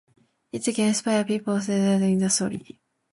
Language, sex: English, female